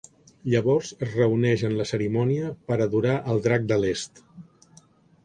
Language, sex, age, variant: Catalan, male, 60-69, Central